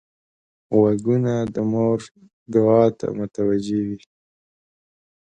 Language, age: Pashto, 19-29